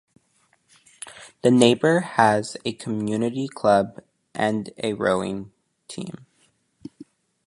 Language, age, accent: English, under 19, United States English